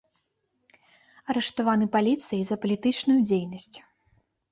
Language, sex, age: Belarusian, female, 19-29